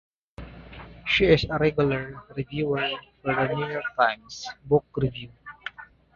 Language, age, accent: English, 19-29, United States English